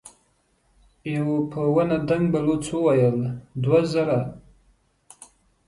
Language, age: Pashto, 19-29